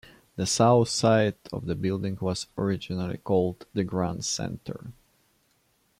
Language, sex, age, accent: English, male, 19-29, England English